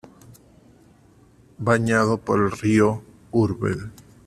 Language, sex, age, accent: Spanish, male, 30-39, Caribe: Cuba, Venezuela, Puerto Rico, República Dominicana, Panamá, Colombia caribeña, México caribeño, Costa del golfo de México